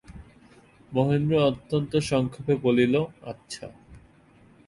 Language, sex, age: Bengali, male, under 19